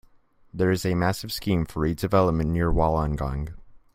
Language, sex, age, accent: English, male, 19-29, United States English